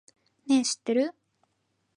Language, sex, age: Japanese, female, 19-29